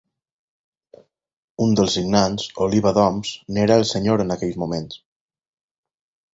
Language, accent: Catalan, valencià